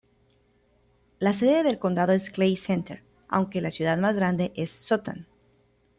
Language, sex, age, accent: Spanish, female, 30-39, Caribe: Cuba, Venezuela, Puerto Rico, República Dominicana, Panamá, Colombia caribeña, México caribeño, Costa del golfo de México